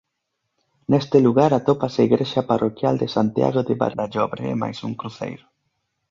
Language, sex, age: Galician, male, 19-29